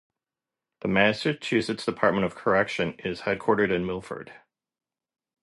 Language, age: English, 40-49